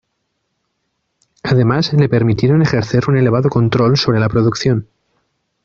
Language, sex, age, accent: Spanish, male, 40-49, España: Centro-Sur peninsular (Madrid, Toledo, Castilla-La Mancha)